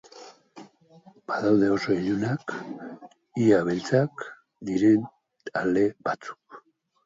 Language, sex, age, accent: Basque, male, 60-69, Mendebalekoa (Araba, Bizkaia, Gipuzkoako mendebaleko herri batzuk)